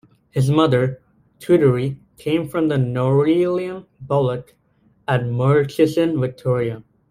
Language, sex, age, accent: English, male, under 19, United States English